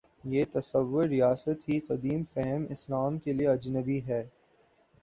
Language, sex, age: Urdu, male, 19-29